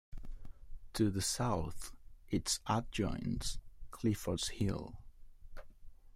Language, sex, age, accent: English, male, 19-29, England English